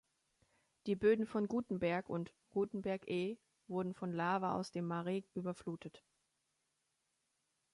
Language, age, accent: German, 30-39, Deutschland Deutsch